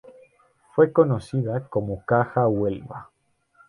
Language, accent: Spanish, Andino-Pacífico: Colombia, Perú, Ecuador, oeste de Bolivia y Venezuela andina